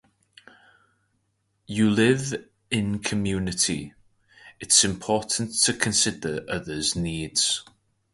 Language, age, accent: English, 30-39, Welsh English